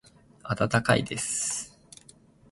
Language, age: Japanese, 19-29